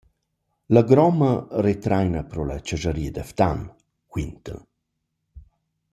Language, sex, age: Romansh, male, 40-49